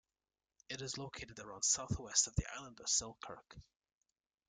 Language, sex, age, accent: English, male, 19-29, United States English